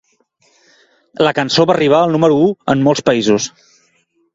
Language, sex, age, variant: Catalan, male, 30-39, Central